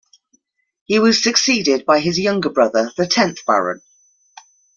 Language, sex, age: English, female, 30-39